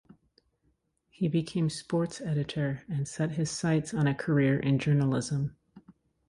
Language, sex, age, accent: English, female, 30-39, United States English